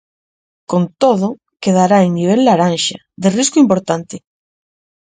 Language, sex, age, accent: Galician, female, 30-39, Central (gheada); Normativo (estándar)